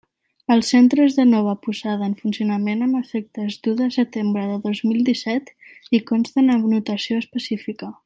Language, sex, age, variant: Catalan, female, under 19, Central